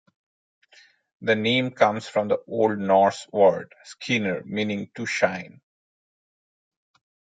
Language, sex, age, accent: English, male, 40-49, India and South Asia (India, Pakistan, Sri Lanka)